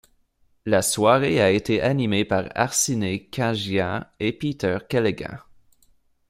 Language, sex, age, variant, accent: French, male, 19-29, Français d'Amérique du Nord, Français du Canada